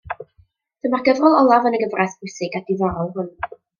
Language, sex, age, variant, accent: Welsh, female, 19-29, North-Eastern Welsh, Y Deyrnas Unedig Cymraeg